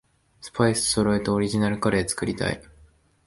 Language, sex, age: Japanese, male, 19-29